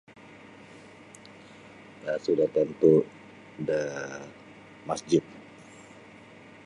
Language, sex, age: Sabah Bisaya, male, 40-49